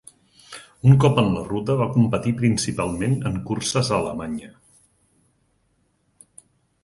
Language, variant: Catalan, Central